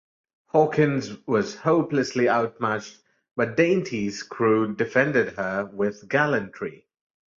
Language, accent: English, India and South Asia (India, Pakistan, Sri Lanka)